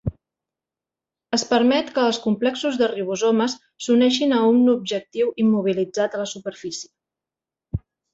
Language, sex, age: Catalan, female, 40-49